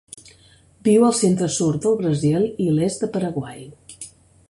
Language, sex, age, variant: Catalan, female, 50-59, Central